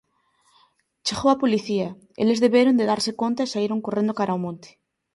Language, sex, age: Galician, female, 19-29